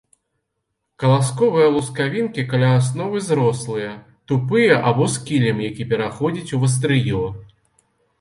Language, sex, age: Belarusian, male, 40-49